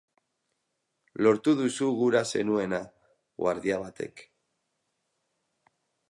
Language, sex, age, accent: Basque, male, 30-39, Mendebalekoa (Araba, Bizkaia, Gipuzkoako mendebaleko herri batzuk)